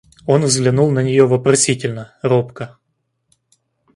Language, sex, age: Russian, male, 30-39